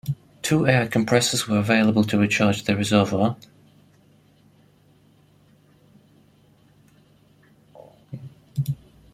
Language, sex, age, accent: English, male, 30-39, England English